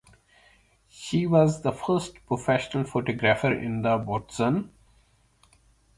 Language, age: English, 30-39